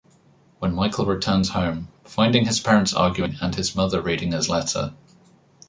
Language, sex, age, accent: English, male, 19-29, England English